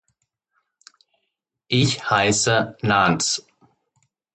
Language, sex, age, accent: German, male, 50-59, Deutschland Deutsch